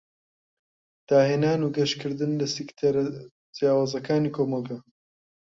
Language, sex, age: Central Kurdish, male, 19-29